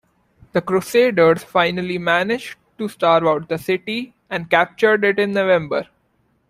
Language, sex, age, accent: English, male, 19-29, India and South Asia (India, Pakistan, Sri Lanka)